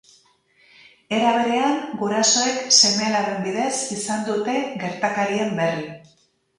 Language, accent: Basque, Mendebalekoa (Araba, Bizkaia, Gipuzkoako mendebaleko herri batzuk)